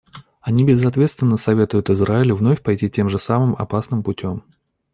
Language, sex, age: Russian, male, 30-39